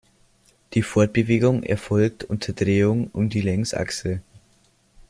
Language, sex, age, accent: German, male, 90+, Österreichisches Deutsch